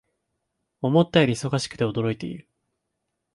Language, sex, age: Japanese, male, 19-29